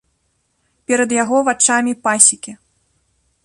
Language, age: Belarusian, 19-29